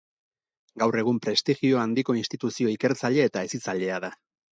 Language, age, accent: Basque, 40-49, Erdialdekoa edo Nafarra (Gipuzkoa, Nafarroa)